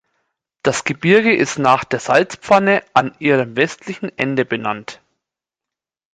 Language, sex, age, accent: German, male, 30-39, Deutschland Deutsch